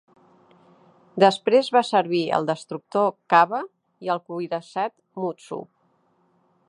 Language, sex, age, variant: Catalan, female, 50-59, Central